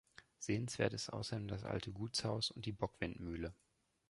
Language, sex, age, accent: German, male, 40-49, Deutschland Deutsch